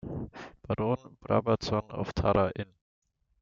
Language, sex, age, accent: German, male, 19-29, Deutschland Deutsch